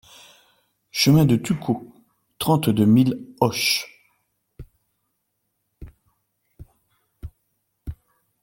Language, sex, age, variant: French, male, 50-59, Français de métropole